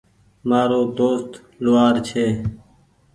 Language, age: Goaria, 19-29